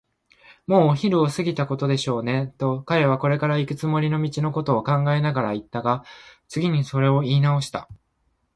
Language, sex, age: Japanese, male, 19-29